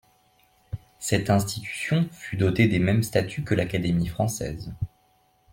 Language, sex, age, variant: French, male, 19-29, Français de métropole